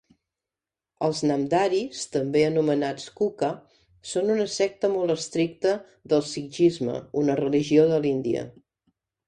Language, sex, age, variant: Catalan, female, 50-59, Central